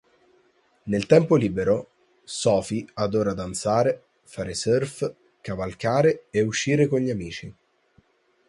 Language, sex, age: Italian, male, under 19